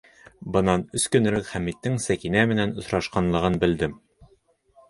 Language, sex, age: Bashkir, male, under 19